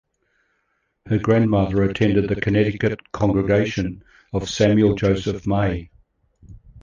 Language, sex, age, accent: English, male, 60-69, Australian English